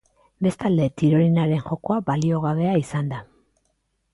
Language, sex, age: Basque, female, 40-49